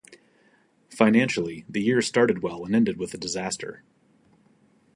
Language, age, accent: English, 40-49, United States English